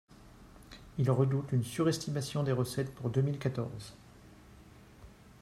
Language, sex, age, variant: French, male, 40-49, Français de métropole